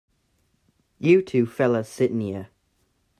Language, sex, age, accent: English, male, under 19, England English